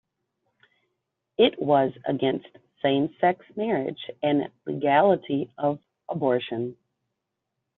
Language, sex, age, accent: English, female, 30-39, United States English